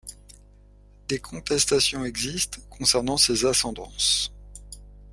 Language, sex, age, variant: French, male, 60-69, Français de métropole